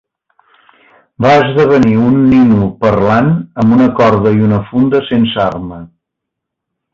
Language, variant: Catalan, Central